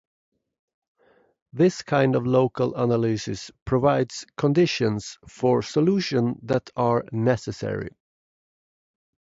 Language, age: English, 40-49